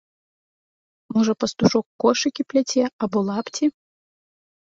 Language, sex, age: Belarusian, female, 30-39